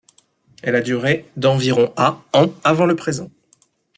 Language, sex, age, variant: French, male, 30-39, Français de métropole